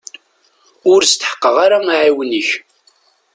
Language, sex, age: Kabyle, female, 60-69